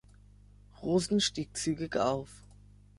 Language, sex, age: German, male, under 19